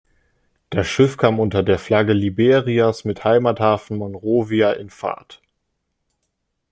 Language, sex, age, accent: German, male, under 19, Deutschland Deutsch